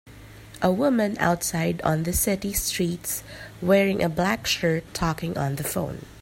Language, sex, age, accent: English, female, 19-29, Filipino